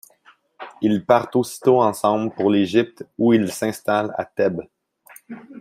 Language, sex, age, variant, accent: French, male, 30-39, Français d'Amérique du Nord, Français du Canada